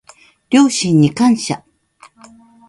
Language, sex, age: Japanese, female, 50-59